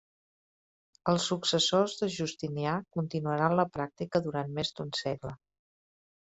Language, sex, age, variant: Catalan, female, 50-59, Central